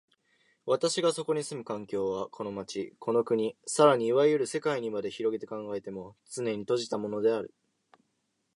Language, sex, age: Japanese, male, under 19